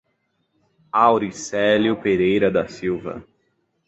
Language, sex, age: Portuguese, male, 19-29